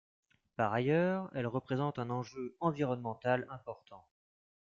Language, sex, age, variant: French, male, 30-39, Français de métropole